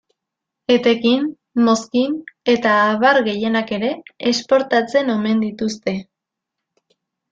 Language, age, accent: Basque, 19-29, Erdialdekoa edo Nafarra (Gipuzkoa, Nafarroa)